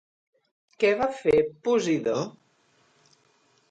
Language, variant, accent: Catalan, Central, Neutre